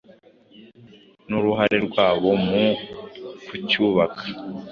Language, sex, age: Kinyarwanda, male, under 19